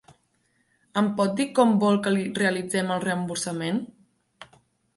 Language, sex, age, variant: Catalan, female, 19-29, Central